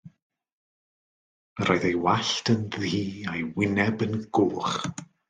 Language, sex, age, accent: Welsh, male, 30-39, Y Deyrnas Unedig Cymraeg